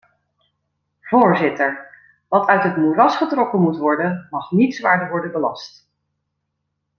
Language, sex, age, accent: Dutch, female, 40-49, Nederlands Nederlands